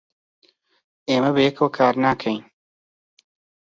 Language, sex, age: Central Kurdish, male, 19-29